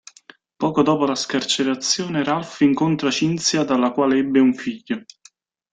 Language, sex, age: Italian, male, 30-39